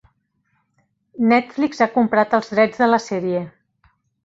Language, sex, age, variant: Catalan, female, 50-59, Central